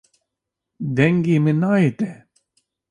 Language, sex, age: Kurdish, male, 40-49